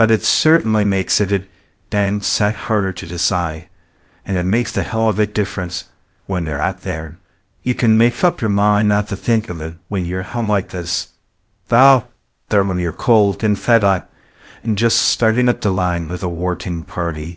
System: TTS, VITS